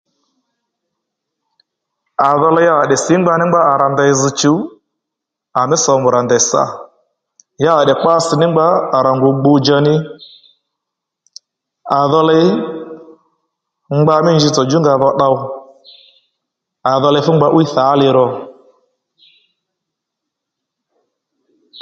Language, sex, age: Lendu, male, 40-49